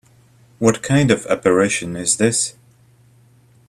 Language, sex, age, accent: English, male, 30-39, United States English